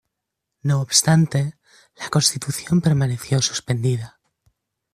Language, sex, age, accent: Spanish, male, 19-29, España: Centro-Sur peninsular (Madrid, Toledo, Castilla-La Mancha)